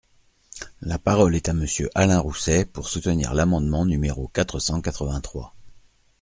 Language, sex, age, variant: French, male, 40-49, Français de métropole